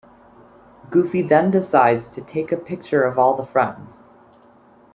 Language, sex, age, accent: English, male, under 19, United States English